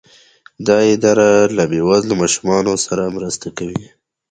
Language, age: Pashto, 19-29